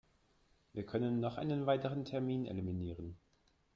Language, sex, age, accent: German, male, 19-29, Deutschland Deutsch